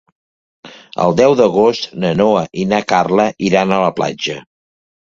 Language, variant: Catalan, Central